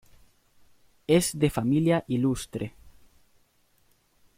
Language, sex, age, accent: Spanish, male, 19-29, Chileno: Chile, Cuyo